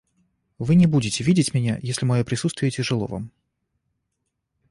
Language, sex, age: Russian, male, 30-39